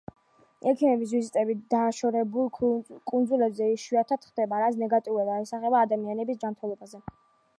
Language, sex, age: Georgian, female, under 19